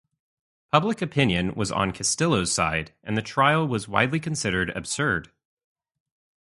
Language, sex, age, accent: English, male, 19-29, United States English